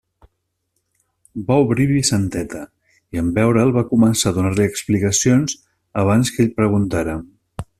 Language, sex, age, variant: Catalan, male, 50-59, Nord-Occidental